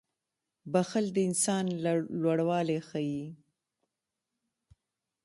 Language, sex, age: Pashto, female, 30-39